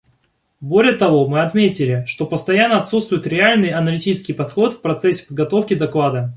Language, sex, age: Russian, male, 19-29